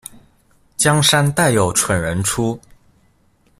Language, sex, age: Chinese, male, under 19